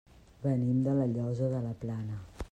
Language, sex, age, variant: Catalan, female, 50-59, Central